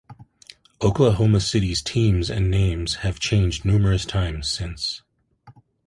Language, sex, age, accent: English, male, 40-49, United States English